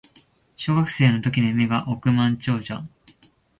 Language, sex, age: Japanese, male, 19-29